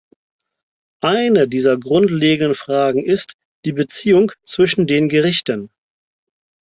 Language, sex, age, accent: German, male, 30-39, Deutschland Deutsch